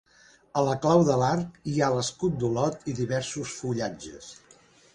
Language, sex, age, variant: Catalan, male, 60-69, Central